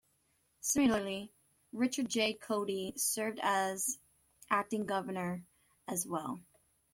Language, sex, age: English, female, 19-29